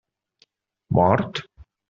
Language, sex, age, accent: Catalan, male, 40-49, valencià